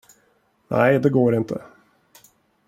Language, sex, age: Swedish, male, 40-49